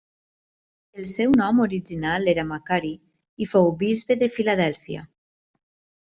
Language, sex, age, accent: Catalan, female, 19-29, valencià